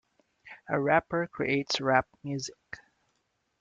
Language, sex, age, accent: English, male, 19-29, Filipino